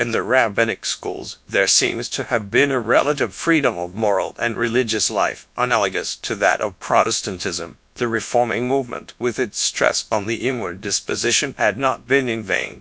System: TTS, GradTTS